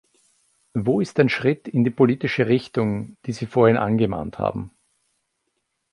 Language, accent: German, Österreichisches Deutsch